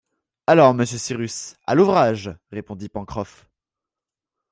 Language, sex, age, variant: French, male, under 19, Français de métropole